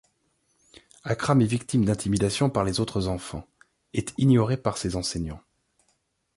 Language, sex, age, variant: French, male, 30-39, Français de métropole